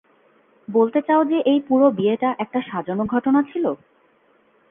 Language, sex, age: Bengali, female, 19-29